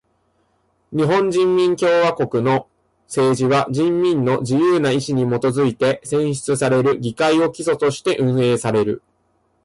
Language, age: Japanese, 19-29